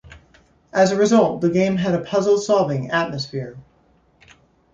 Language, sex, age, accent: English, male, 30-39, United States English